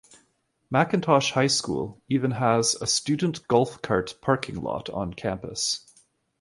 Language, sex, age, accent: English, male, 30-39, Canadian English